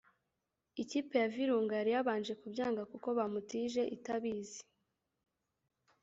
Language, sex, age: Kinyarwanda, female, 19-29